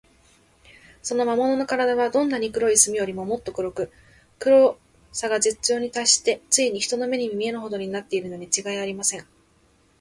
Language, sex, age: Japanese, female, 19-29